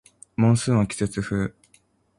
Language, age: Japanese, 19-29